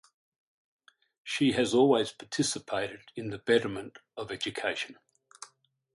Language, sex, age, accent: English, male, 60-69, Australian English